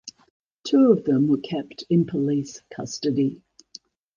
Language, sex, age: English, female, 70-79